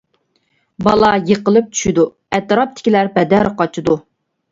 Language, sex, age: Uyghur, female, 19-29